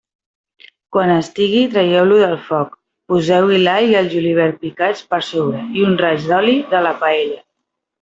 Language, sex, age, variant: Catalan, female, 30-39, Central